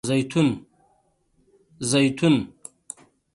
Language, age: Pashto, 30-39